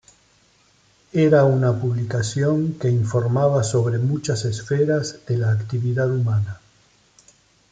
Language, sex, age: Spanish, male, 60-69